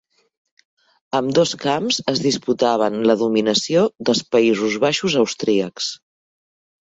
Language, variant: Catalan, Central